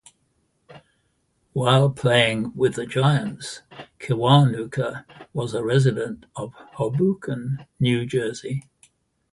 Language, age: English, 80-89